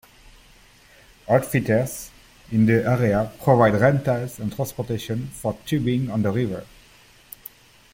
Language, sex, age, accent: English, male, 40-49, England English